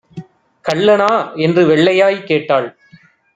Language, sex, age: Tamil, male, 30-39